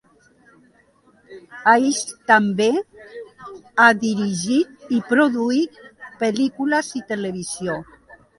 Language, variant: Catalan, Central